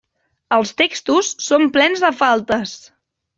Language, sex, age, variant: Catalan, female, 19-29, Central